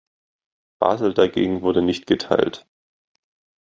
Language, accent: German, Deutschland Deutsch